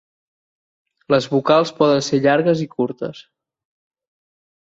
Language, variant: Catalan, Central